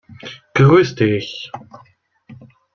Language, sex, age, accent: German, male, 19-29, Deutschland Deutsch